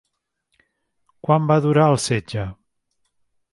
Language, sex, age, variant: Catalan, male, 50-59, Central